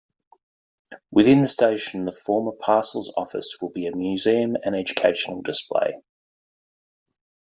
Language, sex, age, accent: English, male, 40-49, Australian English